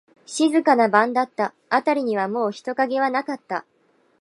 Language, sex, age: Japanese, female, 19-29